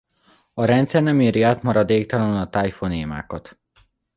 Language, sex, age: Hungarian, male, under 19